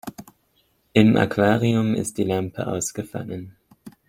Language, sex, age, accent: German, male, 19-29, Deutschland Deutsch